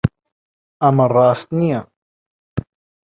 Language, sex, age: Central Kurdish, male, 19-29